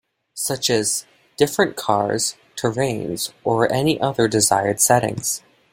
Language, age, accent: English, under 19, United States English